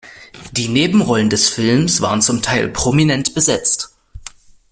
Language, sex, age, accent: German, male, under 19, Deutschland Deutsch